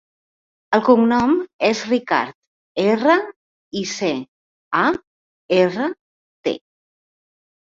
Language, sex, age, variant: Catalan, female, 50-59, Central